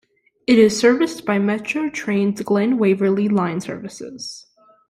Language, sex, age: English, female, under 19